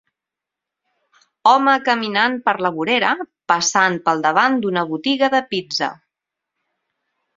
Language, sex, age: Catalan, female, 40-49